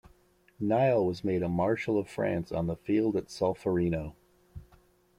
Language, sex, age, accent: English, male, 50-59, United States English